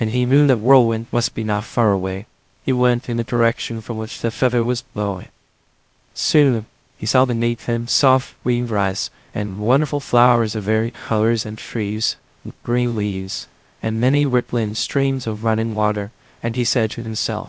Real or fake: fake